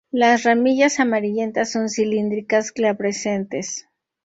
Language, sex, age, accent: Spanish, female, 50-59, México